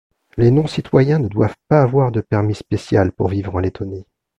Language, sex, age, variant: French, male, 40-49, Français de métropole